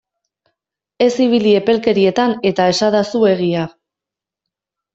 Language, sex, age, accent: Basque, female, 19-29, Erdialdekoa edo Nafarra (Gipuzkoa, Nafarroa)